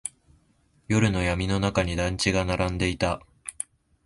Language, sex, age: Japanese, male, 19-29